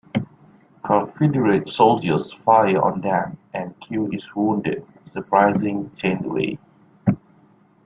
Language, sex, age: English, male, 30-39